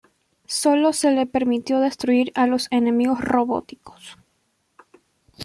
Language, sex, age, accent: Spanish, female, under 19, Andino-Pacífico: Colombia, Perú, Ecuador, oeste de Bolivia y Venezuela andina